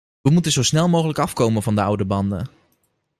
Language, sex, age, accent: Dutch, male, 19-29, Nederlands Nederlands